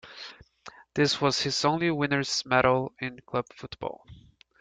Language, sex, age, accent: English, male, 19-29, United States English